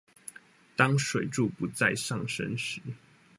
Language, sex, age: Chinese, male, 19-29